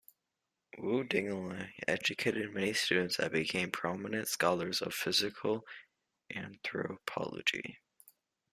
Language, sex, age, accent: English, male, under 19, United States English